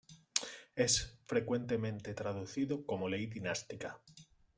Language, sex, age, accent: Spanish, male, 30-39, España: Sur peninsular (Andalucia, Extremadura, Murcia)